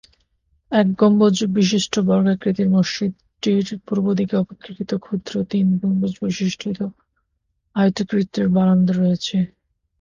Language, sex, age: Bengali, male, 19-29